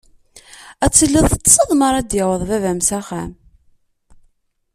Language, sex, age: Kabyle, female, 30-39